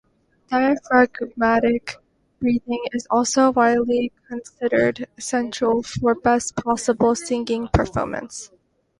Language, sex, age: English, female, 19-29